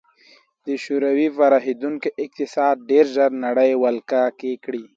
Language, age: Pashto, 19-29